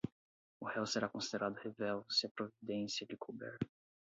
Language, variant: Portuguese, Portuguese (Brasil)